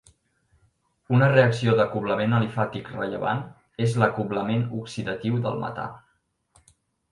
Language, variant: Catalan, Central